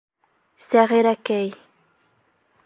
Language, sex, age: Bashkir, female, 30-39